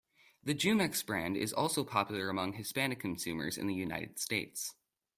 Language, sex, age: English, male, under 19